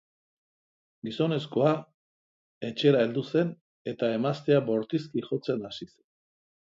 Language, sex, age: Basque, male, 60-69